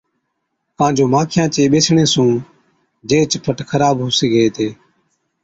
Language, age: Od, 30-39